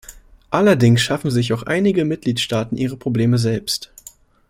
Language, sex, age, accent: German, male, 19-29, Deutschland Deutsch